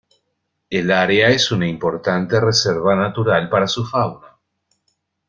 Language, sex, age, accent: Spanish, male, 50-59, Rioplatense: Argentina, Uruguay, este de Bolivia, Paraguay